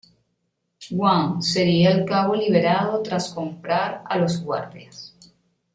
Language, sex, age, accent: Spanish, female, 40-49, Caribe: Cuba, Venezuela, Puerto Rico, República Dominicana, Panamá, Colombia caribeña, México caribeño, Costa del golfo de México